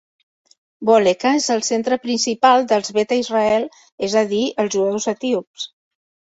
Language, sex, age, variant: Catalan, female, 50-59, Central